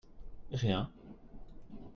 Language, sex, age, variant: French, male, 30-39, Français de métropole